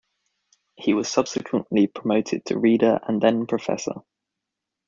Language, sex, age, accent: English, male, 19-29, England English